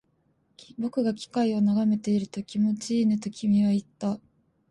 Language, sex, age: Japanese, female, 19-29